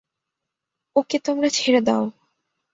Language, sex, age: Bengali, female, 19-29